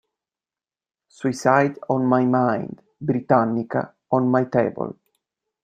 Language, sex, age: Italian, male, 19-29